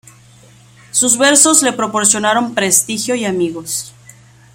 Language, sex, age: Spanish, female, 30-39